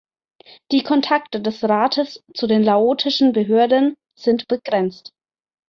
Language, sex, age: German, female, 30-39